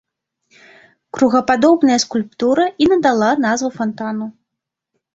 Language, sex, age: Belarusian, female, 30-39